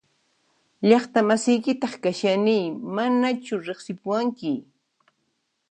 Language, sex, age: Puno Quechua, female, 19-29